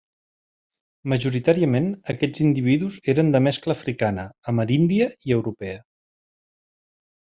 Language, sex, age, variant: Catalan, male, 40-49, Central